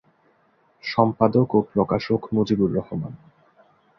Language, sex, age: Bengali, male, 19-29